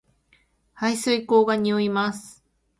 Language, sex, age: Japanese, female, 50-59